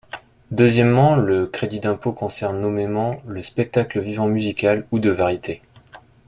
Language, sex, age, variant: French, male, 30-39, Français de métropole